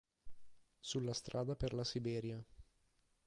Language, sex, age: Italian, male, 30-39